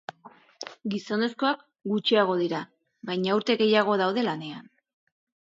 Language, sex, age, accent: Basque, female, 40-49, Erdialdekoa edo Nafarra (Gipuzkoa, Nafarroa)